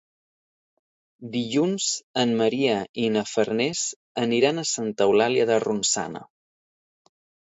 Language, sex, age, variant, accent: Catalan, male, 19-29, Central, central